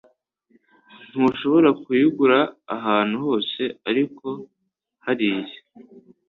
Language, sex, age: Kinyarwanda, male, under 19